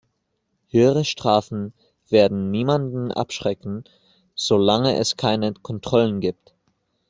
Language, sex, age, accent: German, male, 19-29, Deutschland Deutsch